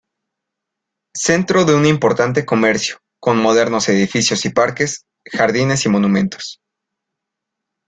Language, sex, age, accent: Spanish, male, 19-29, México